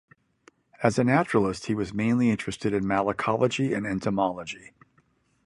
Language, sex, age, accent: English, male, 60-69, United States English